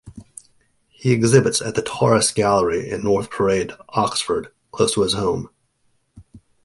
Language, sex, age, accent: English, male, 40-49, United States English